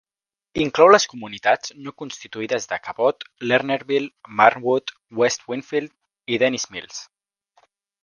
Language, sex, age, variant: Catalan, male, under 19, Central